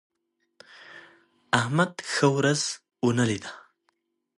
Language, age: Pashto, 30-39